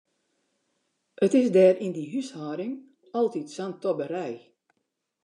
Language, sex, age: Western Frisian, female, 60-69